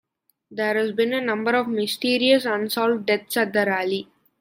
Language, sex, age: English, male, under 19